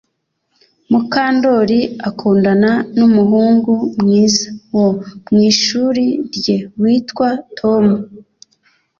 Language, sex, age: Kinyarwanda, female, 40-49